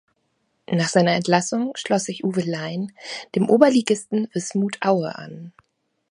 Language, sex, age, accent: German, female, 30-39, Deutschland Deutsch